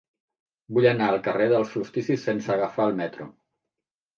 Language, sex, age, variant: Catalan, male, 50-59, Central